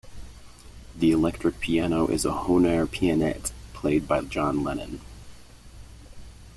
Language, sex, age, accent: English, male, 30-39, United States English